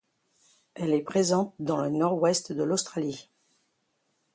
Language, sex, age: French, female, 50-59